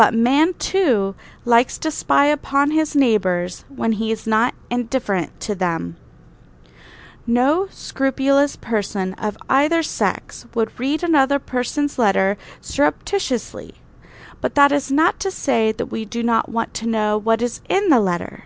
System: none